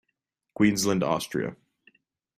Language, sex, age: Spanish, male, under 19